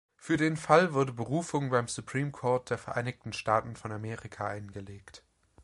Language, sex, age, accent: German, male, 19-29, Deutschland Deutsch